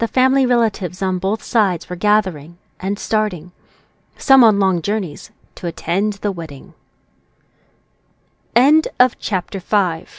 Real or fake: real